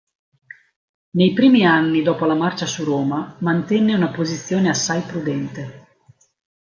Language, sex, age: Italian, female, 50-59